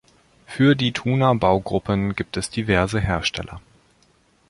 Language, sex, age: German, male, 30-39